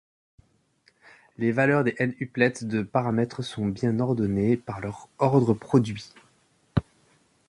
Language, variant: French, Français de métropole